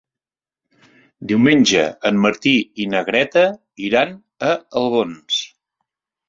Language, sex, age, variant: Catalan, male, 60-69, Central